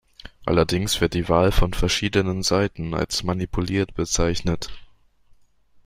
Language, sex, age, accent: German, male, under 19, Deutschland Deutsch